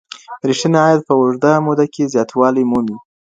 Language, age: Pashto, 30-39